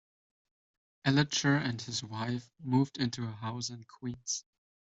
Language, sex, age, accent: English, male, 19-29, United States English